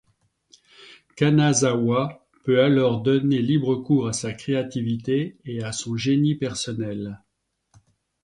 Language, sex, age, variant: French, male, 60-69, Français de métropole